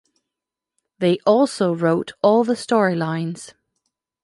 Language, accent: English, United States English